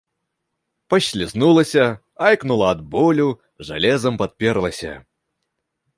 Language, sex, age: Belarusian, male, 19-29